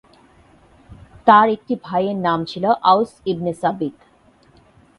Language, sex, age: Bengali, female, 30-39